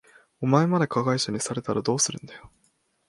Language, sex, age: Japanese, male, 19-29